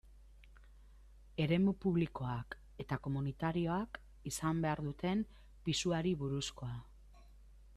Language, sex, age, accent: Basque, female, 50-59, Mendebalekoa (Araba, Bizkaia, Gipuzkoako mendebaleko herri batzuk)